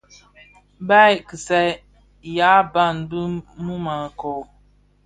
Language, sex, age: Bafia, female, 30-39